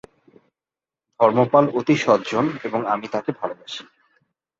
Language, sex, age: Bengali, male, 19-29